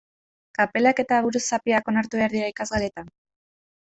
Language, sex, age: Basque, female, 19-29